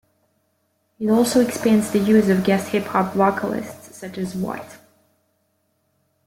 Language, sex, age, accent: English, female, 19-29, United States English